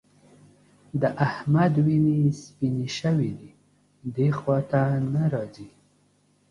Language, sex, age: Pashto, male, 19-29